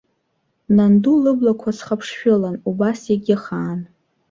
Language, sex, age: Abkhazian, female, under 19